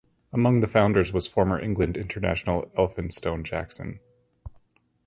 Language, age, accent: English, 30-39, Canadian English